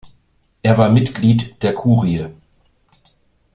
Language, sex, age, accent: German, male, 50-59, Deutschland Deutsch